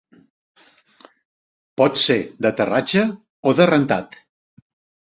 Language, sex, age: Catalan, male, 70-79